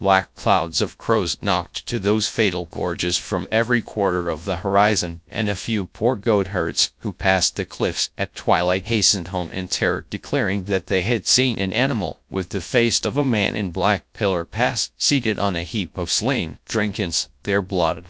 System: TTS, GradTTS